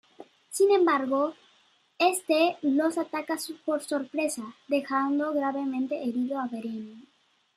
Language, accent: Spanish, México